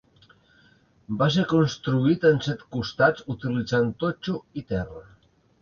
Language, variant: Catalan, Central